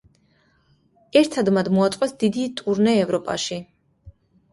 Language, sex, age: Georgian, female, 19-29